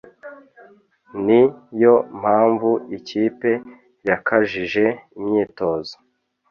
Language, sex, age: Kinyarwanda, male, 30-39